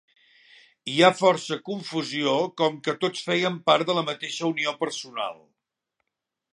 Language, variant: Catalan, Central